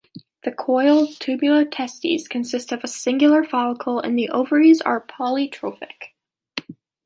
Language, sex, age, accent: English, female, 19-29, United States English